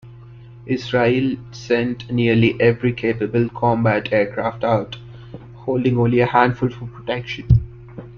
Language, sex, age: English, male, 19-29